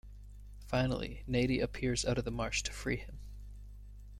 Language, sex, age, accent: English, male, 19-29, United States English